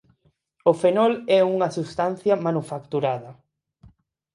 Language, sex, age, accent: Galician, male, 19-29, Neofalante